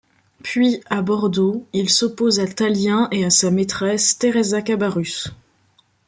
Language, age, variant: French, 19-29, Français de métropole